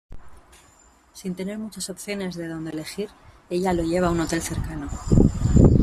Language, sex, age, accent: Spanish, female, 30-39, España: Norte peninsular (Asturias, Castilla y León, Cantabria, País Vasco, Navarra, Aragón, La Rioja, Guadalajara, Cuenca)